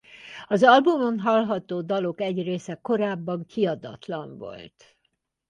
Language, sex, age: Hungarian, female, 70-79